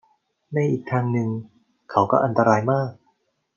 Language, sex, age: Thai, male, 40-49